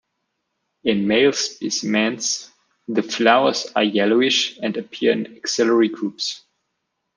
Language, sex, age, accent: English, male, 19-29, United States English